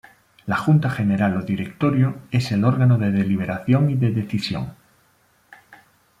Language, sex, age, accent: Spanish, male, 40-49, España: Norte peninsular (Asturias, Castilla y León, Cantabria, País Vasco, Navarra, Aragón, La Rioja, Guadalajara, Cuenca)